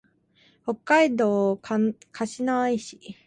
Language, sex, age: Japanese, female, 19-29